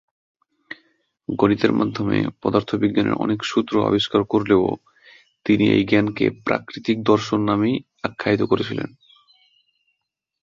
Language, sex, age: Bengali, male, 19-29